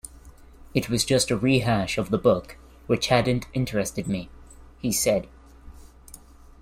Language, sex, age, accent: English, male, 19-29, New Zealand English